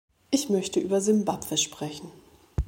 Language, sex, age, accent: German, female, 40-49, Deutschland Deutsch